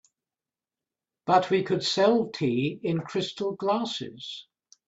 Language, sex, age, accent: English, male, 70-79, England English